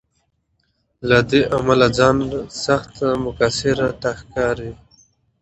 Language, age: Pashto, 19-29